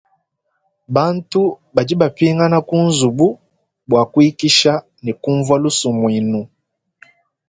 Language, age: Luba-Lulua, 19-29